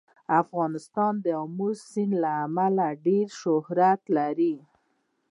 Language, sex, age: Pashto, female, 30-39